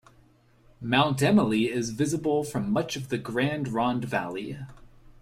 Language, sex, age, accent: English, male, 30-39, United States English